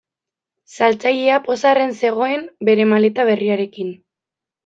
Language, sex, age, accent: Basque, female, 19-29, Mendebalekoa (Araba, Bizkaia, Gipuzkoako mendebaleko herri batzuk)